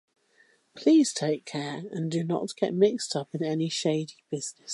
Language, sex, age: English, female, 50-59